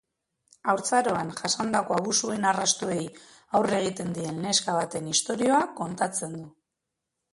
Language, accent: Basque, Mendebalekoa (Araba, Bizkaia, Gipuzkoako mendebaleko herri batzuk)